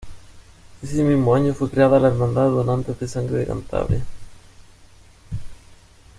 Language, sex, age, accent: Spanish, male, 40-49, España: Sur peninsular (Andalucia, Extremadura, Murcia)